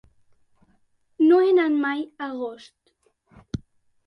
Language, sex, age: Catalan, female, under 19